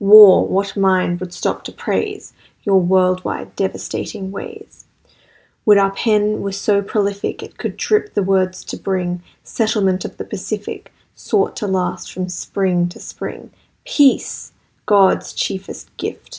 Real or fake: real